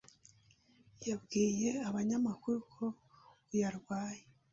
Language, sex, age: Kinyarwanda, female, 50-59